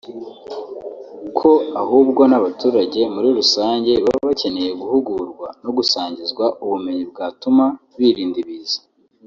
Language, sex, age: Kinyarwanda, male, under 19